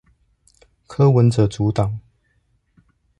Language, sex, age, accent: Chinese, male, 19-29, 出生地：彰化縣